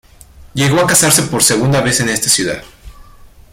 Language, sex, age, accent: Spanish, male, 19-29, México